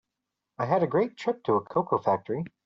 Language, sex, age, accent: English, male, under 19, United States English